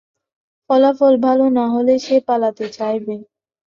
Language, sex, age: Bengali, female, 19-29